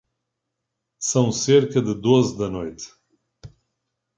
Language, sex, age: Portuguese, male, 40-49